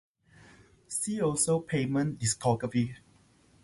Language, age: English, 19-29